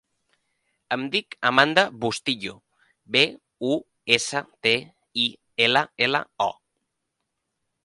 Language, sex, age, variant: Catalan, male, 19-29, Central